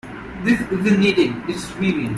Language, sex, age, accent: English, male, 19-29, India and South Asia (India, Pakistan, Sri Lanka)